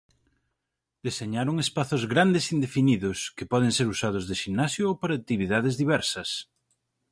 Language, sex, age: Galician, male, 30-39